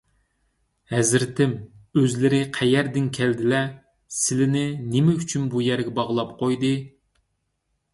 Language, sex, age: Uyghur, male, 30-39